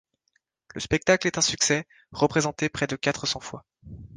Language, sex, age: French, male, 19-29